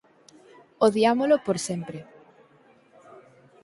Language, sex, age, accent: Galician, female, under 19, Normativo (estándar)